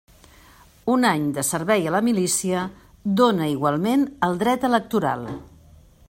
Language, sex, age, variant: Catalan, female, 60-69, Central